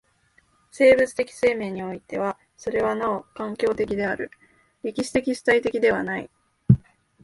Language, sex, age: Japanese, female, 19-29